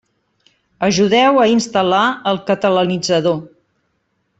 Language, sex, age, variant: Catalan, female, 50-59, Central